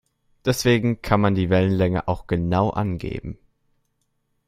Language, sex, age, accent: German, male, 19-29, Deutschland Deutsch